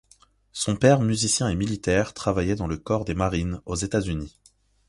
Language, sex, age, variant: French, male, 19-29, Français de métropole